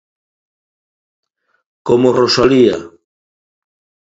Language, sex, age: Galician, male, 50-59